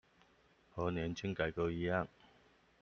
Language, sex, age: Chinese, male, 40-49